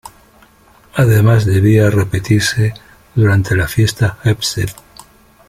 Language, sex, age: Spanish, male, 60-69